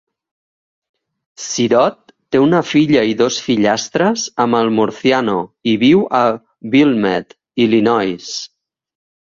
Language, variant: Catalan, Central